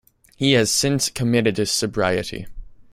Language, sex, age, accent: English, male, under 19, United States English